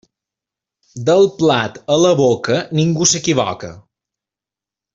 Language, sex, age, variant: Catalan, male, 30-39, Balear